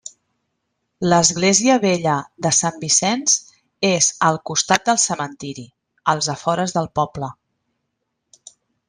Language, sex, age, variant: Catalan, female, 40-49, Central